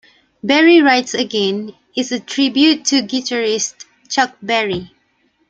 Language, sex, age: English, female, 19-29